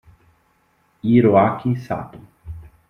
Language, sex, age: Italian, male, 30-39